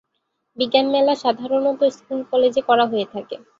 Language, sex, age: Bengali, female, 19-29